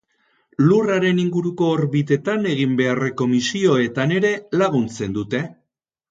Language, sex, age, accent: Basque, male, 60-69, Erdialdekoa edo Nafarra (Gipuzkoa, Nafarroa)